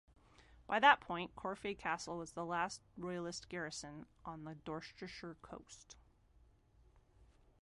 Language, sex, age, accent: English, female, 30-39, United States English